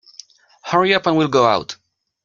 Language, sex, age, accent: English, male, 30-39, United States English